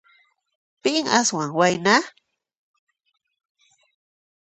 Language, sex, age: Puno Quechua, female, 40-49